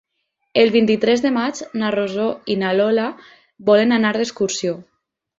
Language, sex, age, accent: Catalan, female, 19-29, valencià